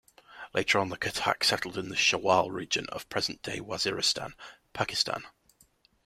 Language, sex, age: English, male, 19-29